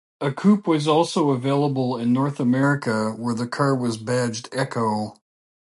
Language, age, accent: English, 50-59, Canadian English